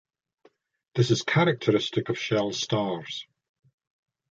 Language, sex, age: English, male, 60-69